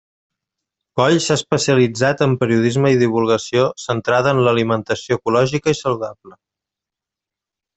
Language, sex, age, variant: Catalan, male, 30-39, Central